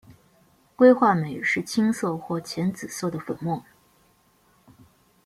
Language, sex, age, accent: Chinese, female, 19-29, 出生地：黑龙江省